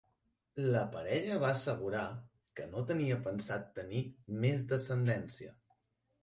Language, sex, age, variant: Catalan, male, 19-29, Central